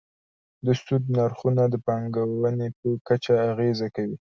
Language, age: Pashto, 19-29